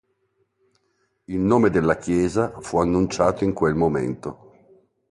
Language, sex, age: Italian, male, 50-59